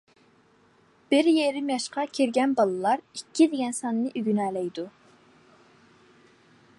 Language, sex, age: Uyghur, female, under 19